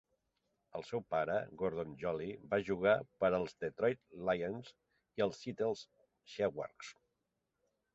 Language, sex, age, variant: Catalan, male, 60-69, Central